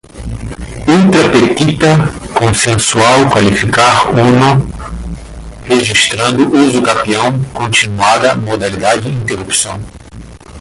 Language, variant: Portuguese, Portuguese (Brasil)